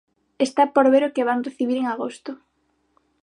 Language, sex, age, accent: Galician, female, under 19, Normativo (estándar); Neofalante